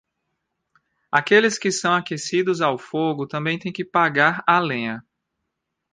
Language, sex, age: Portuguese, male, 19-29